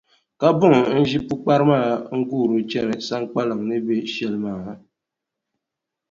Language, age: Dagbani, 30-39